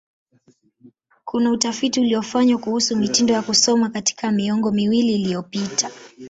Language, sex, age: Swahili, male, 19-29